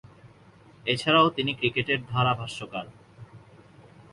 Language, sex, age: Bengali, male, 19-29